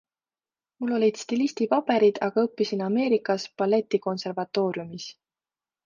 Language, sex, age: Estonian, female, 30-39